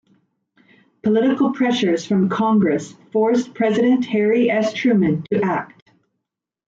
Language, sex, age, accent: English, female, 40-49, Canadian English